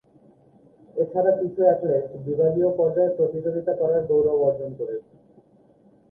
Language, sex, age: Bengali, male, 19-29